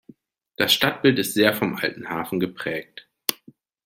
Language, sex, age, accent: German, male, 40-49, Deutschland Deutsch